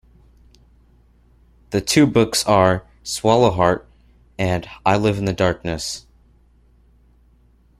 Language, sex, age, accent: English, male, under 19, United States English